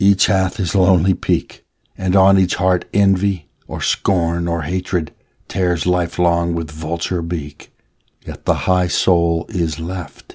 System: none